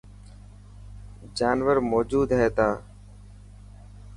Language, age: Dhatki, 30-39